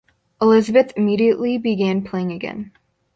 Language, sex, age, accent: English, female, under 19, United States English